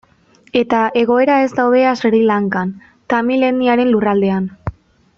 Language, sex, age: Basque, female, 19-29